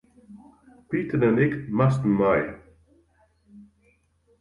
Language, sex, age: Western Frisian, male, 80-89